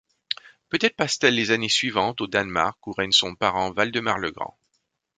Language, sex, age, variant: French, male, 50-59, Français de métropole